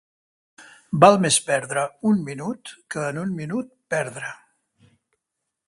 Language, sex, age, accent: Catalan, male, 60-69, Barceloní